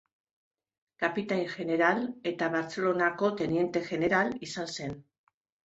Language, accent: Basque, Mendebalekoa (Araba, Bizkaia, Gipuzkoako mendebaleko herri batzuk)